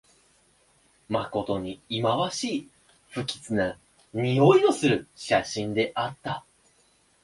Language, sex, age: Japanese, male, 19-29